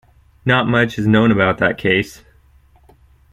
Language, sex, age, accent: English, male, under 19, United States English